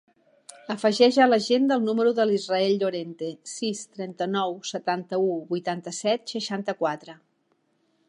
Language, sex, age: Catalan, female, 50-59